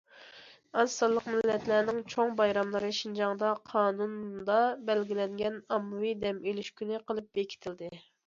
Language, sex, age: Uyghur, female, 30-39